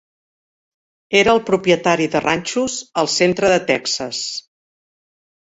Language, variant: Catalan, Central